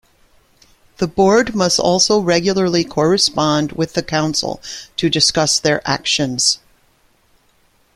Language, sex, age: English, female, 50-59